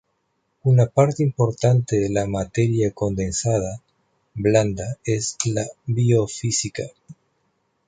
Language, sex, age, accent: Spanish, male, 50-59, Rioplatense: Argentina, Uruguay, este de Bolivia, Paraguay